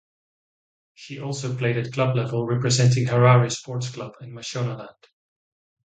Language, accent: English, United States English